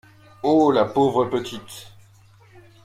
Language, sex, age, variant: French, male, 40-49, Français de métropole